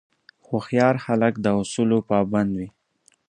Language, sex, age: Pashto, male, under 19